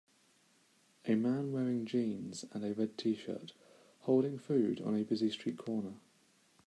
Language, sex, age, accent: English, male, 19-29, England English